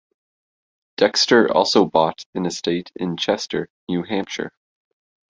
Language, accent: English, Canadian English